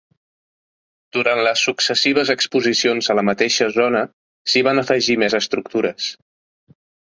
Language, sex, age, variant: Catalan, male, 40-49, Central